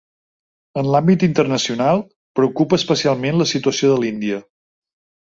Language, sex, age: Catalan, male, 40-49